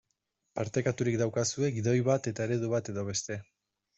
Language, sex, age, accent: Basque, male, 30-39, Erdialdekoa edo Nafarra (Gipuzkoa, Nafarroa)